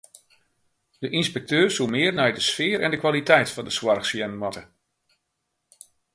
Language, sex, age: Western Frisian, male, 50-59